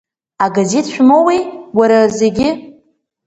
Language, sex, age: Abkhazian, female, under 19